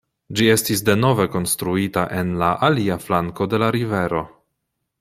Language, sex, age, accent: Esperanto, male, 30-39, Internacia